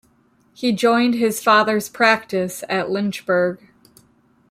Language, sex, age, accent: English, female, 30-39, United States English